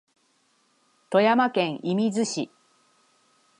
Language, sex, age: Japanese, female, 30-39